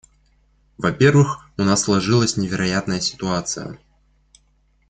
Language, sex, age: Russian, male, under 19